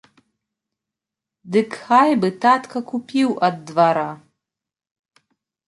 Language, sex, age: Belarusian, female, 30-39